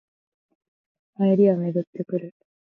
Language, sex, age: Japanese, female, 19-29